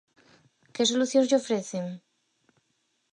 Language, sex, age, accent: Galician, female, 30-39, Normativo (estándar)